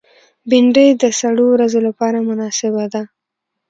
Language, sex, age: Pashto, female, 19-29